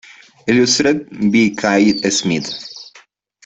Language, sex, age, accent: Spanish, male, 19-29, Andino-Pacífico: Colombia, Perú, Ecuador, oeste de Bolivia y Venezuela andina